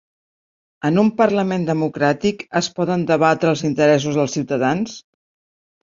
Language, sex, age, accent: Catalan, female, 50-59, Barceloní